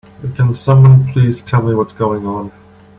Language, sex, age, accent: English, male, 50-59, Canadian English